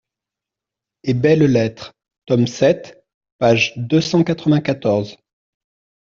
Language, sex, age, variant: French, male, 30-39, Français de métropole